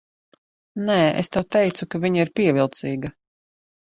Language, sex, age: Latvian, female, 30-39